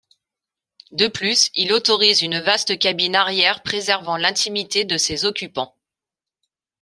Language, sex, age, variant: French, female, 40-49, Français de métropole